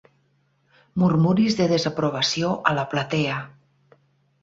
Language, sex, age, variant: Catalan, female, 50-59, Nord-Occidental